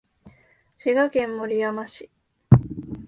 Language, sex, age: Japanese, female, 19-29